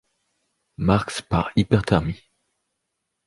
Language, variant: French, Français de métropole